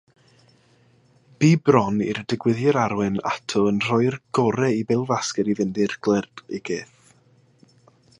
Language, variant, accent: Welsh, Mid Wales, Y Deyrnas Unedig Cymraeg